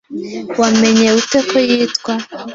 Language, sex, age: Kinyarwanda, female, 19-29